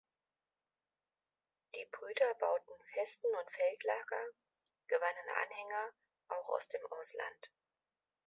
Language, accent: German, Deutschland Deutsch